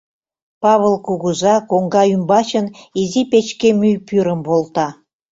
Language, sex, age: Mari, female, 70-79